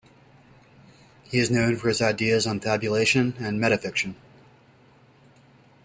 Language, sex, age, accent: English, male, 40-49, United States English